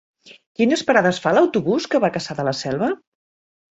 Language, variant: Catalan, Central